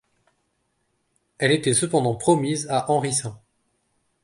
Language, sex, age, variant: French, male, 30-39, Français de métropole